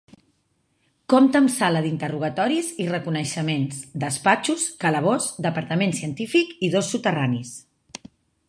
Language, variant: Catalan, Septentrional